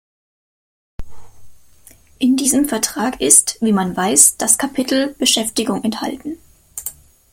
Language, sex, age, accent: German, female, 19-29, Deutschland Deutsch